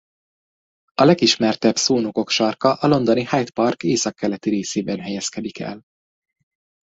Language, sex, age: Hungarian, male, 30-39